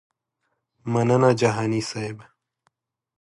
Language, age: Pashto, 19-29